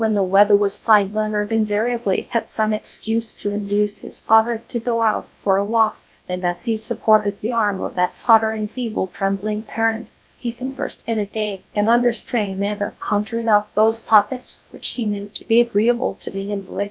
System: TTS, GlowTTS